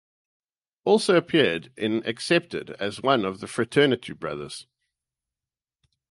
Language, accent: English, Southern African (South Africa, Zimbabwe, Namibia)